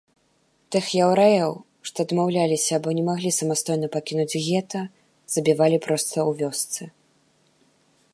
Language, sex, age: Belarusian, female, 19-29